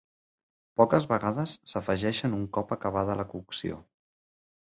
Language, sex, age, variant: Catalan, male, 30-39, Central